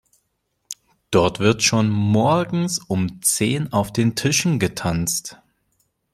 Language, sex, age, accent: German, male, 19-29, Deutschland Deutsch